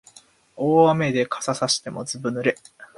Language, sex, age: Japanese, male, 19-29